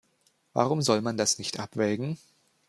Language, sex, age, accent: German, male, 19-29, Deutschland Deutsch